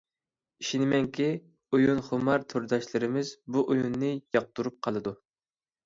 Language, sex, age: Uyghur, male, 30-39